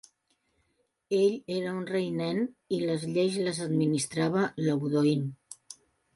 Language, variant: Catalan, Central